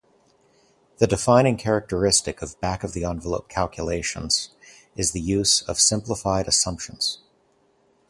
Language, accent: English, United States English